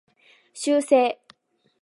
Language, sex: Japanese, female